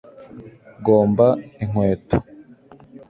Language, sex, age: Kinyarwanda, male, under 19